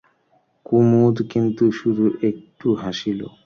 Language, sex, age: Bengali, male, 19-29